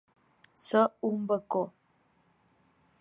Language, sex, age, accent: Catalan, female, 19-29, balear; valencià; menorquí